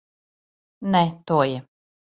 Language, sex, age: Serbian, female, 50-59